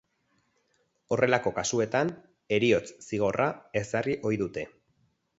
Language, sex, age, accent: Basque, male, 40-49, Erdialdekoa edo Nafarra (Gipuzkoa, Nafarroa)